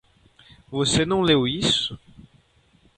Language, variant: Portuguese, Portuguese (Brasil)